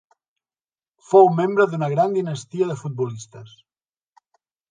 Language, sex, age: Catalan, male, 50-59